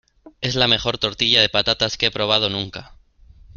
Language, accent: Spanish, España: Norte peninsular (Asturias, Castilla y León, Cantabria, País Vasco, Navarra, Aragón, La Rioja, Guadalajara, Cuenca)